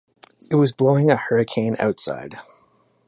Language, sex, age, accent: English, male, 30-39, Canadian English